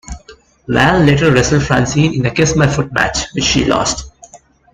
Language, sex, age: English, male, 19-29